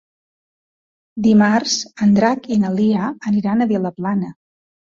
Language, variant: Catalan, Balear